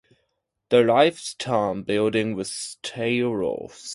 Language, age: English, 19-29